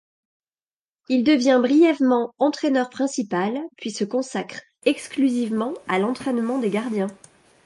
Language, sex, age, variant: French, female, 40-49, Français de métropole